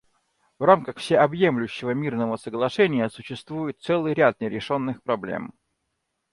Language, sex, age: Russian, male, 30-39